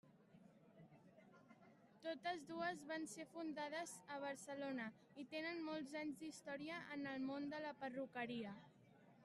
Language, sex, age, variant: Catalan, female, under 19, Central